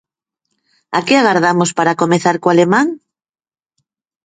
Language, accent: Galician, Normativo (estándar)